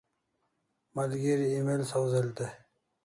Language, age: Kalasha, 40-49